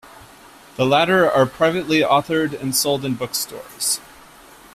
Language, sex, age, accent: English, male, 30-39, United States English